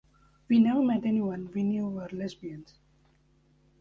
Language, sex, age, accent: English, male, 19-29, United States English